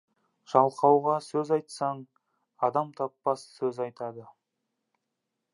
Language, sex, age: Kazakh, male, 19-29